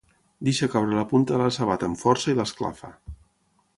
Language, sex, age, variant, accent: Catalan, male, 40-49, Tortosí, nord-occidental; Tortosí